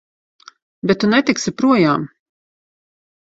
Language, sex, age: Latvian, female, 30-39